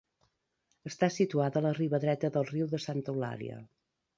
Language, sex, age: Catalan, female, 50-59